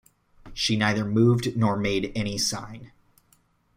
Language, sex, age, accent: English, male, 30-39, United States English